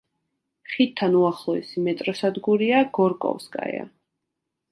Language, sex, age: Georgian, female, 19-29